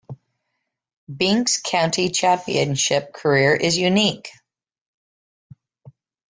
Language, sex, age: English, female, 60-69